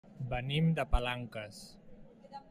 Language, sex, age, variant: Catalan, male, 30-39, Central